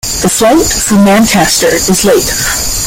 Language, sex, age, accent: English, female, 30-39, Canadian English